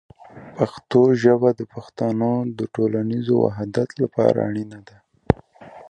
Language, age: Pashto, 19-29